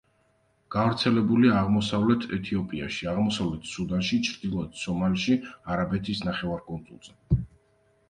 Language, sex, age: Georgian, male, 19-29